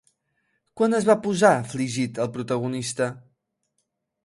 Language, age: Catalan, 30-39